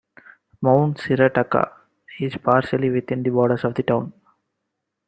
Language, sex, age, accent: English, male, 19-29, India and South Asia (India, Pakistan, Sri Lanka)